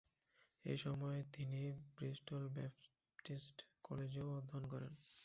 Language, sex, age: Bengali, male, 19-29